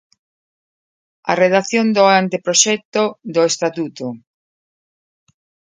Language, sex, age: Galician, female, 50-59